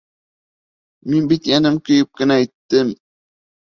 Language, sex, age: Bashkir, male, 19-29